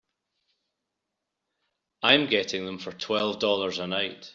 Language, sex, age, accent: English, male, 50-59, Scottish English